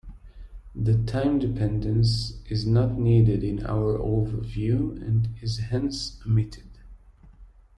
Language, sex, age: English, male, 40-49